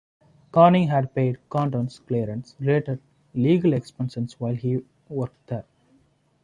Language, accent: English, India and South Asia (India, Pakistan, Sri Lanka)